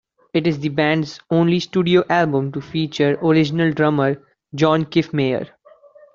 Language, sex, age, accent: English, male, under 19, India and South Asia (India, Pakistan, Sri Lanka)